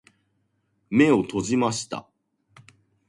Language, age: Japanese, 30-39